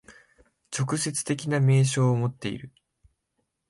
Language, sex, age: Japanese, male, 19-29